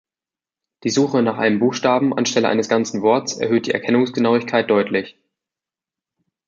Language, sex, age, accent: German, male, 19-29, Deutschland Deutsch